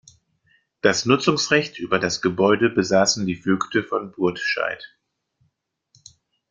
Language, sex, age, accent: German, male, 50-59, Deutschland Deutsch